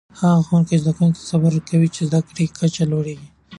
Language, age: Pashto, 19-29